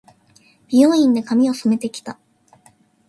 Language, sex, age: Japanese, female, 19-29